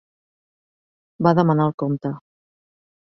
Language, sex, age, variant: Catalan, female, 40-49, Central